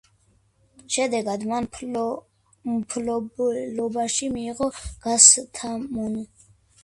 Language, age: Georgian, under 19